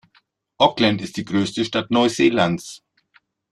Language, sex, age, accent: German, male, 50-59, Deutschland Deutsch